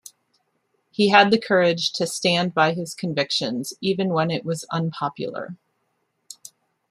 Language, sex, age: English, female, 40-49